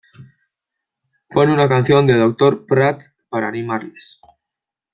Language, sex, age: Spanish, male, 19-29